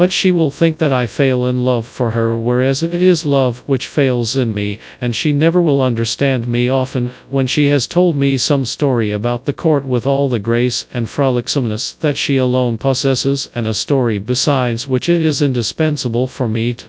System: TTS, FastPitch